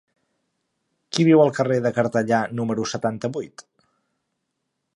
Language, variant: Catalan, Central